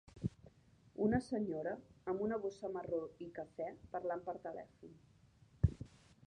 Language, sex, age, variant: Catalan, female, 30-39, Central